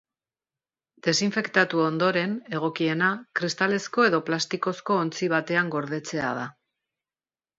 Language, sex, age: Basque, female, 50-59